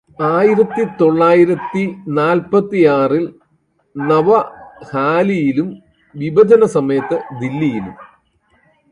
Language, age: Malayalam, 60-69